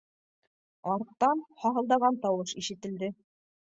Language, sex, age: Bashkir, female, 30-39